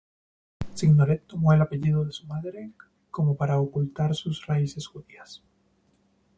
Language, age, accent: Spanish, 19-29, Andino-Pacífico: Colombia, Perú, Ecuador, oeste de Bolivia y Venezuela andina